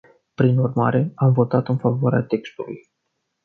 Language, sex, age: Romanian, male, 19-29